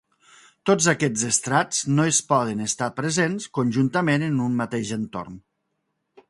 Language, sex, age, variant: Catalan, male, 40-49, Nord-Occidental